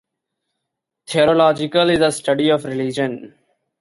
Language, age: English, 19-29